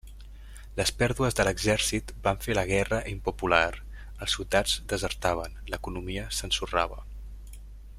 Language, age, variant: Catalan, 19-29, Central